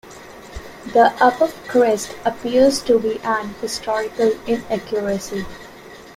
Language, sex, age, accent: English, female, 19-29, India and South Asia (India, Pakistan, Sri Lanka)